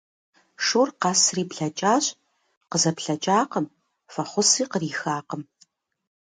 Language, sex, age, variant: Kabardian, female, 50-59, Адыгэбзэ (Къэбэрдей, Кирил, псоми зэдай)